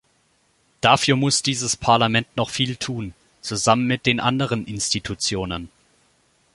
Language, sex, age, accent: German, male, 19-29, Deutschland Deutsch